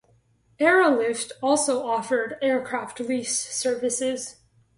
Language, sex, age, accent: English, female, under 19, United States English